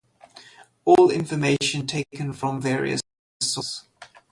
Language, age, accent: English, 30-39, Southern African (South Africa, Zimbabwe, Namibia)